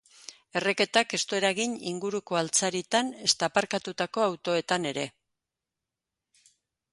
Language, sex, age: Basque, female, 60-69